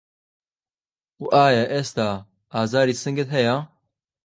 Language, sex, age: Central Kurdish, male, 19-29